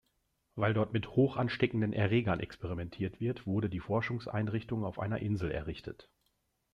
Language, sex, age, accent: German, male, 40-49, Deutschland Deutsch